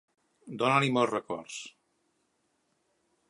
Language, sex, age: Catalan, male, 50-59